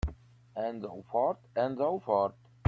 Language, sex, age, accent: English, male, 30-39, England English